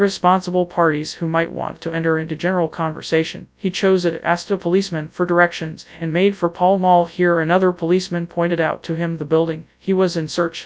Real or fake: fake